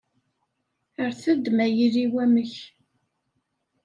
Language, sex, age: Kabyle, female, 30-39